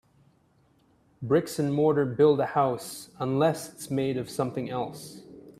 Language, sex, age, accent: English, male, 30-39, Canadian English